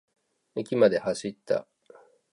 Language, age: Japanese, 30-39